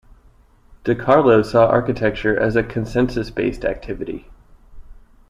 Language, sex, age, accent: English, male, 19-29, United States English